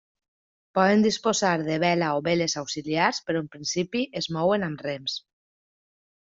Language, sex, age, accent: Catalan, female, 30-39, valencià